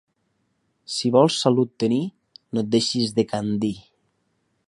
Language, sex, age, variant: Catalan, male, 19-29, Nord-Occidental